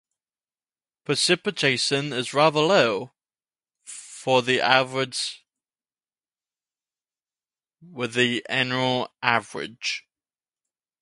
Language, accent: English, Australian English